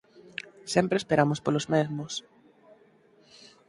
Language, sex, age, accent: Galician, male, 19-29, Normativo (estándar)